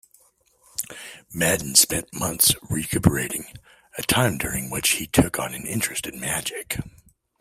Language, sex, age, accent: English, male, 40-49, United States English